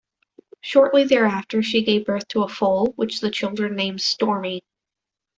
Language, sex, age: English, female, under 19